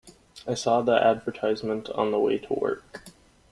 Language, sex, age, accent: English, male, 19-29, United States English